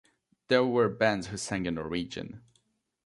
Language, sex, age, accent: English, male, 19-29, England English